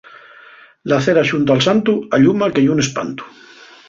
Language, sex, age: Asturian, male, 50-59